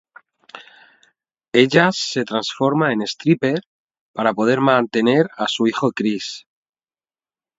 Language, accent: Spanish, España: Centro-Sur peninsular (Madrid, Toledo, Castilla-La Mancha)